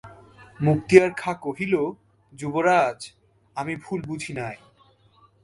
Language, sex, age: Bengali, male, 19-29